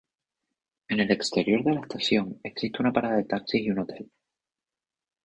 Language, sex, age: Spanish, male, 19-29